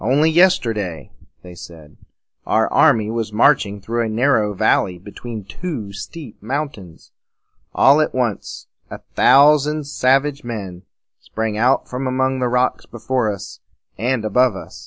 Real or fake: real